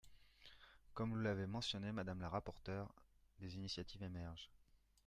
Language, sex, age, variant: French, male, 30-39, Français de métropole